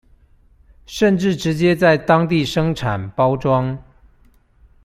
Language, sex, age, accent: Chinese, male, 40-49, 出生地：臺北市